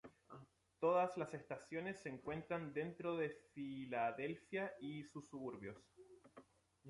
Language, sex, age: Spanish, male, 19-29